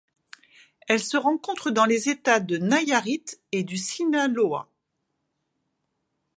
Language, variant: French, Français de métropole